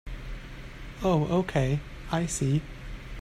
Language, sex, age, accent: English, male, 30-39, United States English